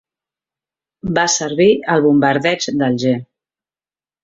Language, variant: Catalan, Central